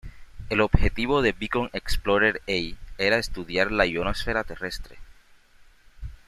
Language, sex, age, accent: Spanish, male, 30-39, Caribe: Cuba, Venezuela, Puerto Rico, República Dominicana, Panamá, Colombia caribeña, México caribeño, Costa del golfo de México